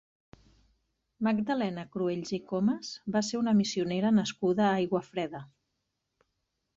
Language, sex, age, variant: Catalan, female, 40-49, Central